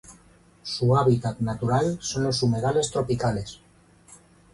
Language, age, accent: Spanish, 50-59, España: Centro-Sur peninsular (Madrid, Toledo, Castilla-La Mancha)